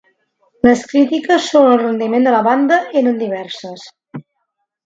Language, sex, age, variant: Catalan, female, 50-59, Central